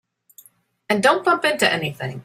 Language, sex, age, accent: English, male, 50-59, United States English